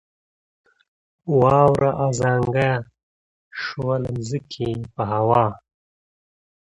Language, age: Pashto, 30-39